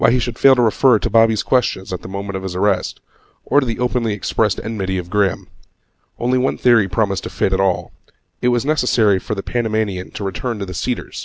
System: none